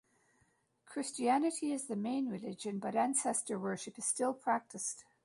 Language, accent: English, Canadian English